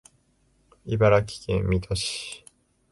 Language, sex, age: Japanese, male, 19-29